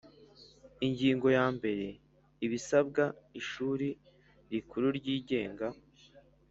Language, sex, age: Kinyarwanda, male, 19-29